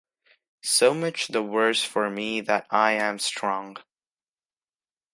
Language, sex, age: English, male, under 19